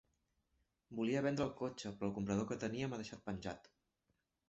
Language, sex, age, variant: Catalan, male, 19-29, Central